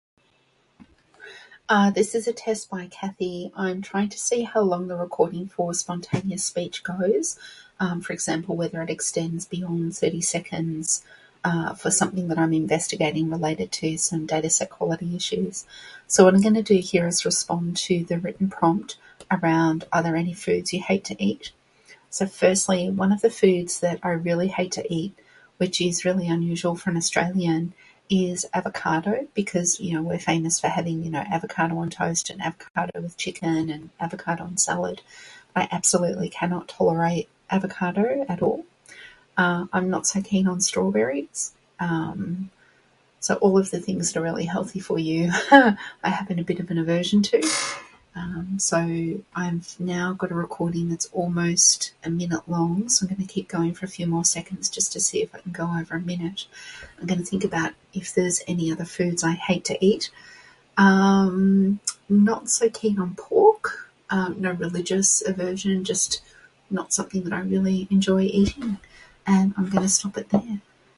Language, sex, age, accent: English, female, 40-49, Australian English